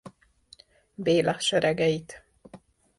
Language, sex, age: Hungarian, female, 40-49